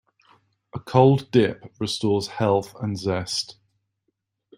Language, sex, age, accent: English, male, 30-39, England English